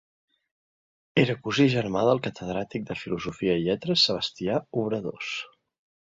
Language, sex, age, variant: Catalan, male, 30-39, Central